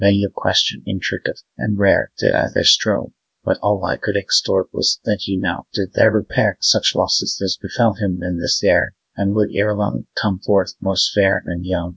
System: TTS, GradTTS